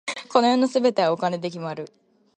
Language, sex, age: Japanese, female, 19-29